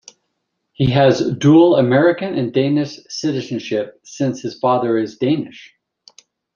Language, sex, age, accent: English, male, 50-59, United States English